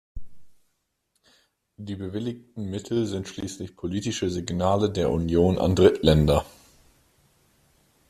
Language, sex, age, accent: German, male, 19-29, Deutschland Deutsch